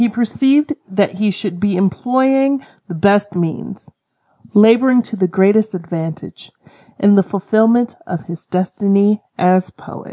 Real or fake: real